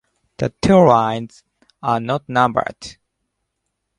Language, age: English, under 19